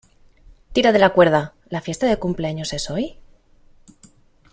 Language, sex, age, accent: Spanish, female, 30-39, España: Norte peninsular (Asturias, Castilla y León, Cantabria, País Vasco, Navarra, Aragón, La Rioja, Guadalajara, Cuenca)